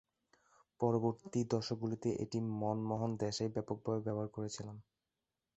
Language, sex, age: Bengali, male, 19-29